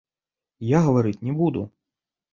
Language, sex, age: Belarusian, male, 30-39